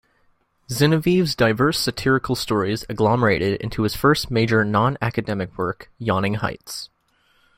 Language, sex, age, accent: English, male, under 19, Canadian English